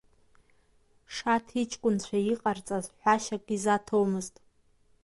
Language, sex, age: Abkhazian, female, under 19